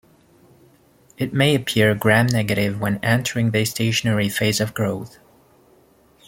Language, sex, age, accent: English, male, 30-39, United States English